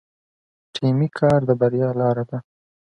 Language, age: Pashto, 19-29